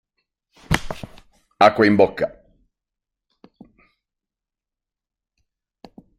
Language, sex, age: Italian, male, 50-59